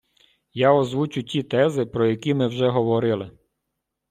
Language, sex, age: Ukrainian, male, 30-39